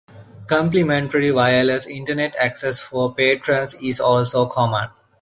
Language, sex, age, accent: English, male, 30-39, India and South Asia (India, Pakistan, Sri Lanka)